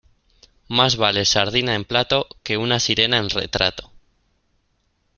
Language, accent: Spanish, España: Norte peninsular (Asturias, Castilla y León, Cantabria, País Vasco, Navarra, Aragón, La Rioja, Guadalajara, Cuenca)